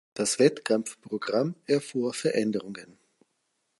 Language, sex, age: German, male, 50-59